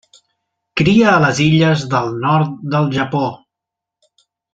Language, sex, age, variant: Catalan, male, 40-49, Central